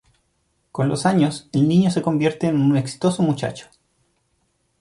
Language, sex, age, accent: Spanish, male, 30-39, Chileno: Chile, Cuyo